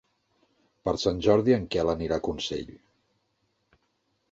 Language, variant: Catalan, Central